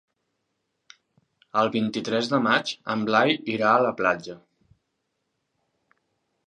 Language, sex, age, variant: Catalan, male, 19-29, Central